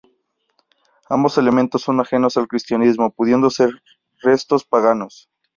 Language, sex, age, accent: Spanish, male, 19-29, México